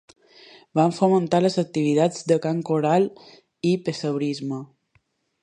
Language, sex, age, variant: Catalan, female, 19-29, Balear